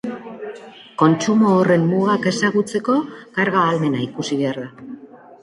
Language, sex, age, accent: Basque, female, 19-29, Mendebalekoa (Araba, Bizkaia, Gipuzkoako mendebaleko herri batzuk)